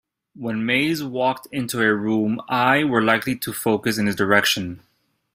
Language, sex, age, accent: English, male, 30-39, United States English